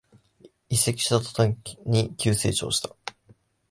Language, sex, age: Japanese, male, 19-29